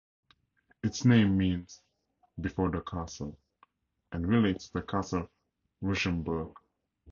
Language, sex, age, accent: English, male, 30-39, Southern African (South Africa, Zimbabwe, Namibia)